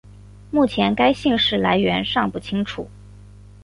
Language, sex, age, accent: Chinese, female, 19-29, 出生地：广东省